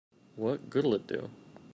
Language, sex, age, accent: English, male, 19-29, United States English